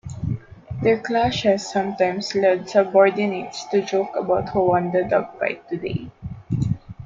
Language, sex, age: English, female, under 19